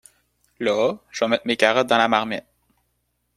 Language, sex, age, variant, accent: French, male, 19-29, Français d'Amérique du Nord, Français du Canada